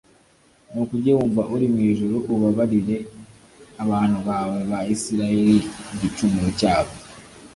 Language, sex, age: Kinyarwanda, male, 19-29